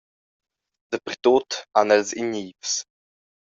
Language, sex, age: Romansh, male, under 19